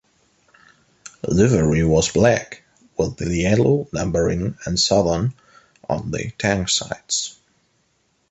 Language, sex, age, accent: English, male, 19-29, United States English